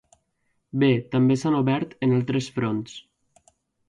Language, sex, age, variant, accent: Catalan, male, 19-29, Valencià central, valencià